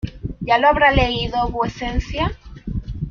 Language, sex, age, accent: Spanish, male, under 19, México